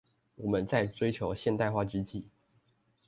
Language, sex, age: Chinese, male, 19-29